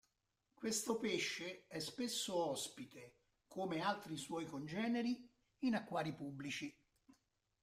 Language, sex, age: Italian, male, 60-69